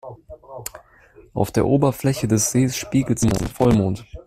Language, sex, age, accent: German, male, 19-29, Deutschland Deutsch